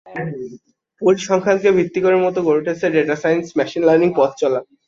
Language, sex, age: Bengali, male, under 19